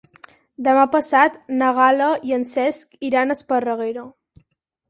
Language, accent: Catalan, Girona